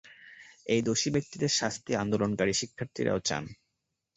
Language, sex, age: Bengali, male, 19-29